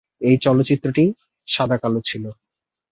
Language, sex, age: Bengali, male, 19-29